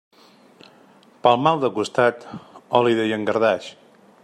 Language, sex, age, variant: Catalan, male, 40-49, Central